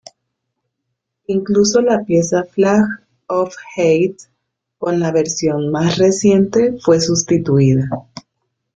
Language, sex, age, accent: Spanish, female, 30-39, Caribe: Cuba, Venezuela, Puerto Rico, República Dominicana, Panamá, Colombia caribeña, México caribeño, Costa del golfo de México